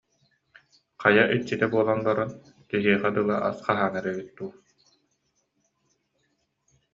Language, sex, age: Yakut, male, 30-39